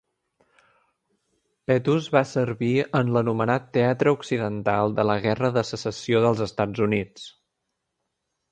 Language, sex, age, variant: Catalan, male, 19-29, Central